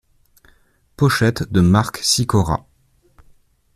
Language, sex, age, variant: French, male, 19-29, Français de métropole